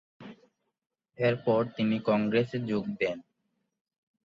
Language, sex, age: Bengali, male, 19-29